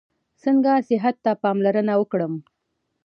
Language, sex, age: Pashto, female, 19-29